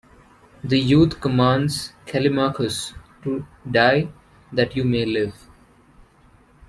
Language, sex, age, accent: English, male, 19-29, India and South Asia (India, Pakistan, Sri Lanka)